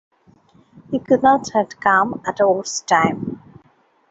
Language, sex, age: English, female, 19-29